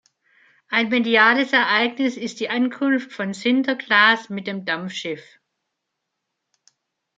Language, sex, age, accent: German, female, 60-69, Deutschland Deutsch